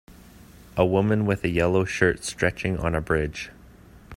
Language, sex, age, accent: English, male, 19-29, Canadian English